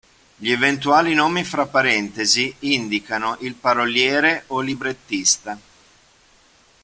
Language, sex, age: Italian, male, 50-59